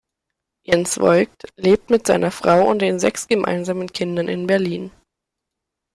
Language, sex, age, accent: German, male, under 19, Deutschland Deutsch